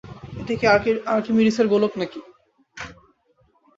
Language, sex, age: Bengali, male, 19-29